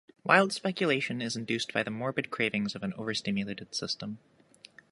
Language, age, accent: English, 19-29, Canadian English